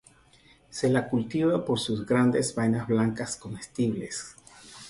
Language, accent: Spanish, Caribe: Cuba, Venezuela, Puerto Rico, República Dominicana, Panamá, Colombia caribeña, México caribeño, Costa del golfo de México